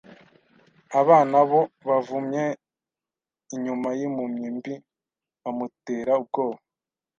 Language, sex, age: Kinyarwanda, male, 19-29